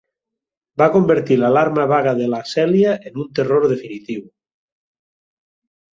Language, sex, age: Catalan, male, 40-49